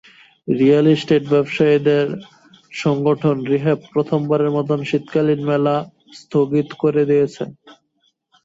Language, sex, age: Bengali, male, 19-29